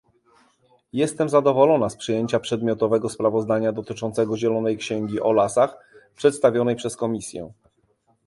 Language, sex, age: Polish, male, 40-49